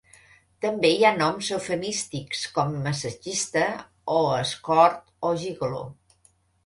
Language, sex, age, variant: Catalan, female, 60-69, Central